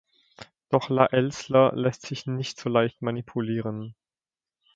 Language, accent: German, Deutschland Deutsch